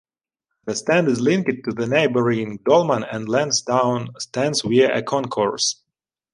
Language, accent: English, United States English